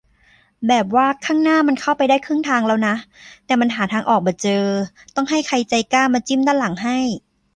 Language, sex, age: Thai, female, 30-39